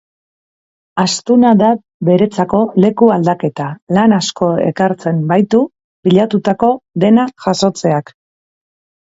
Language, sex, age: Basque, female, 40-49